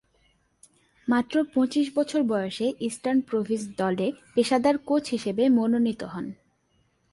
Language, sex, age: Bengali, female, 19-29